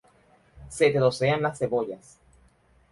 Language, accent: Spanish, Caribe: Cuba, Venezuela, Puerto Rico, República Dominicana, Panamá, Colombia caribeña, México caribeño, Costa del golfo de México